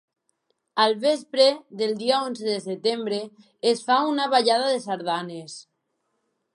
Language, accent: Catalan, valencià